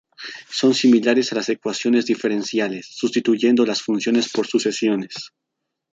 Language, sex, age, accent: Spanish, male, 19-29, Andino-Pacífico: Colombia, Perú, Ecuador, oeste de Bolivia y Venezuela andina